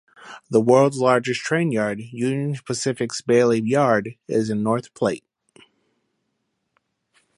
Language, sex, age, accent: English, male, 30-39, United States English